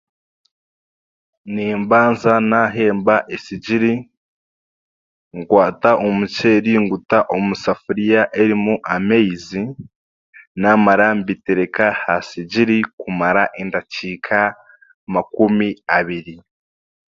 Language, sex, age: Chiga, male, 19-29